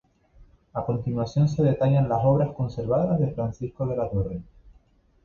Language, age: Spanish, 19-29